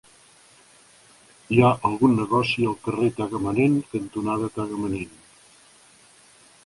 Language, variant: Catalan, Central